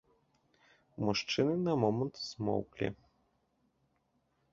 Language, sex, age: Belarusian, male, 30-39